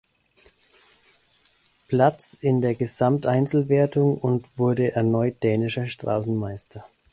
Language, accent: German, Deutschland Deutsch